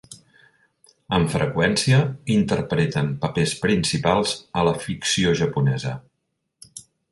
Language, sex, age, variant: Catalan, male, 50-59, Central